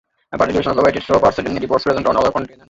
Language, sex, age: English, male, 19-29